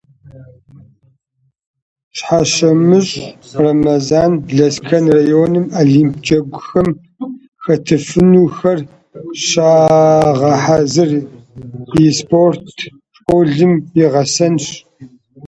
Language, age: Kabardian, 40-49